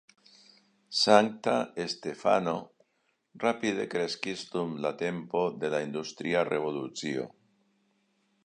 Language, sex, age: Esperanto, male, 60-69